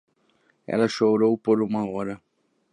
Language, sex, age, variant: Portuguese, male, 19-29, Portuguese (Brasil)